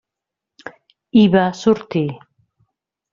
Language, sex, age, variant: Catalan, female, 30-39, Central